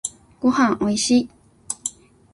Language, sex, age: Japanese, female, 19-29